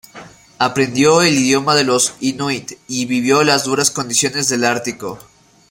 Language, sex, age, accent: Spanish, male, 19-29, Andino-Pacífico: Colombia, Perú, Ecuador, oeste de Bolivia y Venezuela andina